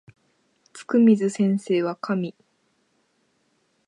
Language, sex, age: Japanese, female, 19-29